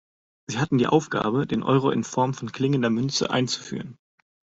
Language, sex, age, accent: German, male, 30-39, Deutschland Deutsch